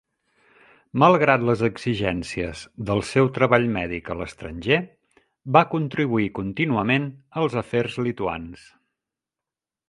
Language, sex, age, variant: Catalan, male, 50-59, Central